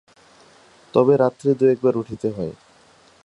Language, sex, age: Bengali, male, 19-29